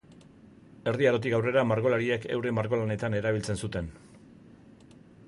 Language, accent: Basque, Mendebalekoa (Araba, Bizkaia, Gipuzkoako mendebaleko herri batzuk)